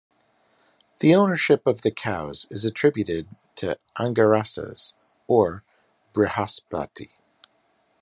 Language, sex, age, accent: English, male, 40-49, United States English